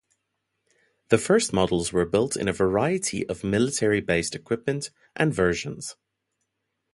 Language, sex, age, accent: English, male, 19-29, Southern African (South Africa, Zimbabwe, Namibia)